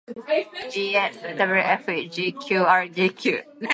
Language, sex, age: Japanese, female, 19-29